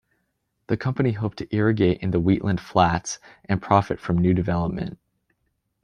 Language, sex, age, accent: English, male, 19-29, United States English